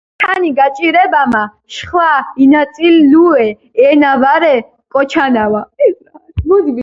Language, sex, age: Georgian, female, under 19